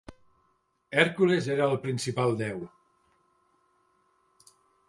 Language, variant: Catalan, Central